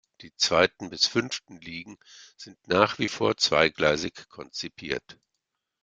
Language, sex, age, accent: German, male, 60-69, Deutschland Deutsch